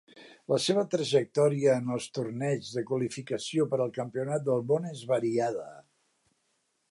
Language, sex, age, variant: Catalan, male, 60-69, Central